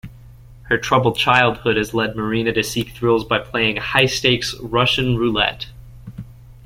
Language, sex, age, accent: English, male, 19-29, United States English